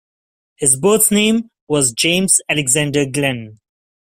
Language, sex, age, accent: English, male, 19-29, India and South Asia (India, Pakistan, Sri Lanka)